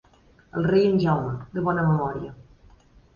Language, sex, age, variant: Catalan, female, 19-29, Central